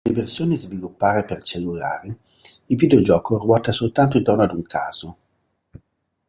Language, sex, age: Italian, male, 50-59